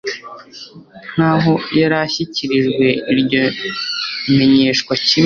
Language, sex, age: Kinyarwanda, male, under 19